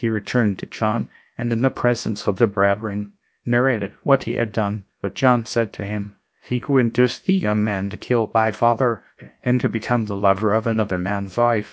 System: TTS, GlowTTS